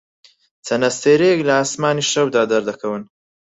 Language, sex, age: Central Kurdish, male, 19-29